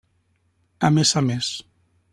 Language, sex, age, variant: Catalan, male, 50-59, Central